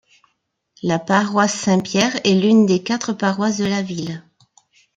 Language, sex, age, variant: French, female, 50-59, Français de métropole